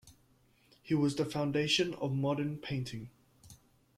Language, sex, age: English, male, 19-29